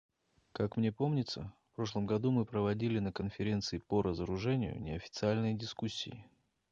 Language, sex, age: Russian, male, 40-49